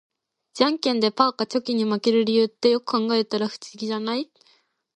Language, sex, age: Japanese, female, 19-29